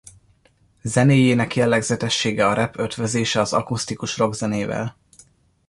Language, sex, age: Hungarian, male, 19-29